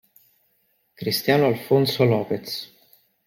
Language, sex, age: Italian, male, 30-39